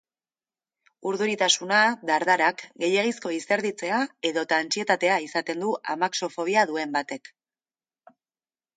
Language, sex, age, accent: Basque, female, 30-39, Erdialdekoa edo Nafarra (Gipuzkoa, Nafarroa)